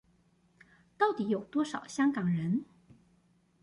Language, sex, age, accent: Chinese, female, 40-49, 出生地：臺北市